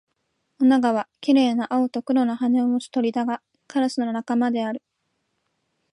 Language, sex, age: Japanese, female, 19-29